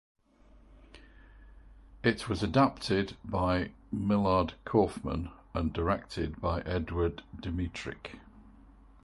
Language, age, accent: English, 60-69, England English